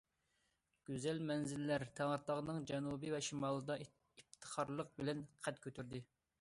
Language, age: Uyghur, 19-29